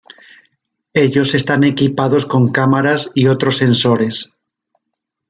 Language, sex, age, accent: Spanish, male, 40-49, España: Norte peninsular (Asturias, Castilla y León, Cantabria, País Vasco, Navarra, Aragón, La Rioja, Guadalajara, Cuenca)